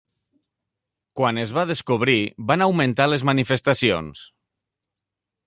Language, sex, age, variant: Catalan, male, 40-49, Nord-Occidental